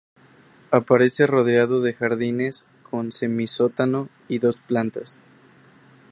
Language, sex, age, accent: Spanish, male, 19-29, México